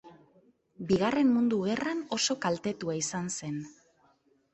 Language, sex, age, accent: Basque, female, 19-29, Mendebalekoa (Araba, Bizkaia, Gipuzkoako mendebaleko herri batzuk)